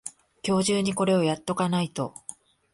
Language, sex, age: Japanese, female, 40-49